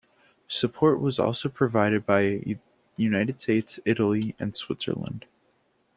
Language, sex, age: English, male, 19-29